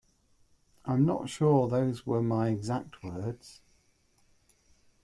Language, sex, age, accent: English, male, 40-49, England English